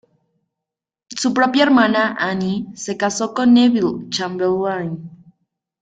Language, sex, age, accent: Spanish, female, 19-29, México